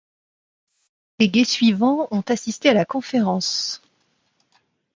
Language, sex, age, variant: French, female, 50-59, Français de métropole